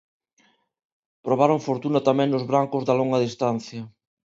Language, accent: Galician, Neofalante